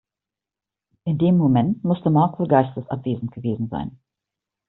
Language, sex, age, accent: German, female, 50-59, Deutschland Deutsch